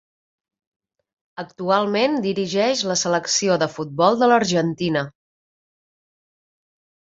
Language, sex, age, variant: Catalan, female, 30-39, Central